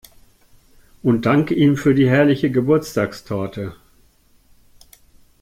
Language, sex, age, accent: German, male, 60-69, Deutschland Deutsch